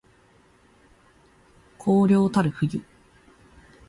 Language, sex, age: Japanese, female, 19-29